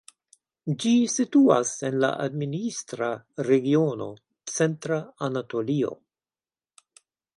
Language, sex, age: Esperanto, male, 70-79